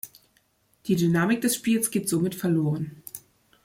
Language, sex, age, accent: German, female, 40-49, Deutschland Deutsch